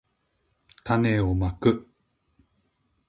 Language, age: Japanese, 50-59